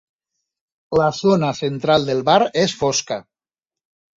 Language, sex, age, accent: Catalan, male, 40-49, valencià